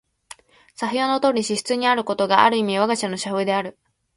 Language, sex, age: Japanese, female, 19-29